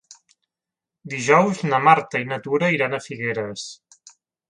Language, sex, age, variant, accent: Catalan, male, 30-39, Central, central